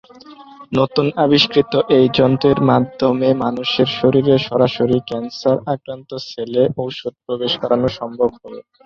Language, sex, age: Bengali, male, 19-29